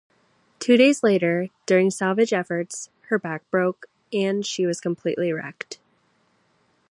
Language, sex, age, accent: English, female, 19-29, United States English